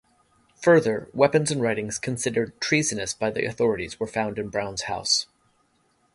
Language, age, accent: English, 50-59, United States English